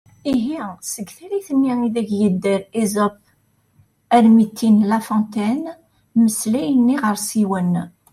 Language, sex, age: Kabyle, female, 40-49